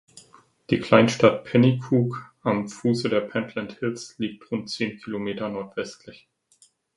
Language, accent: German, Deutschland Deutsch